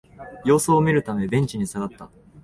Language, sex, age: Japanese, male, 19-29